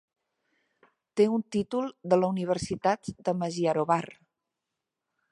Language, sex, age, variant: Catalan, female, 50-59, Central